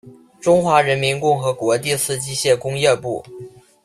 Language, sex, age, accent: Chinese, male, 19-29, 出生地：黑龙江省